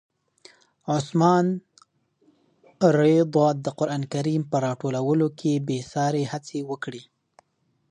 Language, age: Pashto, 19-29